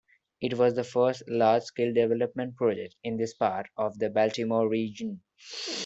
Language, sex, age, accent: English, male, 19-29, India and South Asia (India, Pakistan, Sri Lanka)